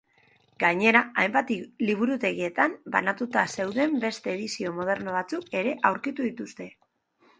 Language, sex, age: Basque, female, 19-29